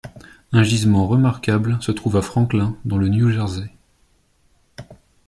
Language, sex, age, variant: French, male, 19-29, Français de métropole